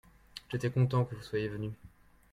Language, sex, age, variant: French, male, 30-39, Français de métropole